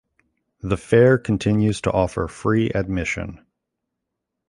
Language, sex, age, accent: English, male, 40-49, United States English